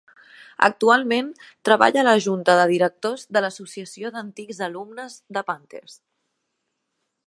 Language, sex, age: Catalan, female, 19-29